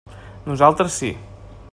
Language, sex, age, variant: Catalan, male, 30-39, Nord-Occidental